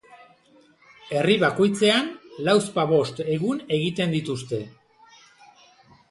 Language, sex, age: Basque, male, 40-49